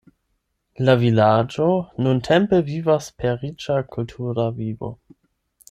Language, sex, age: Esperanto, male, 19-29